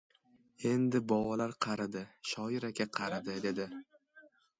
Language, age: Uzbek, 19-29